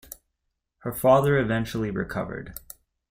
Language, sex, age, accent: English, male, 19-29, United States English